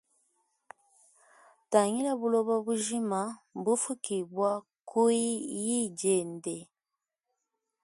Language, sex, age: Luba-Lulua, female, 19-29